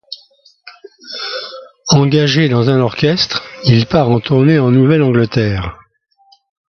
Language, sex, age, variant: French, male, 80-89, Français de métropole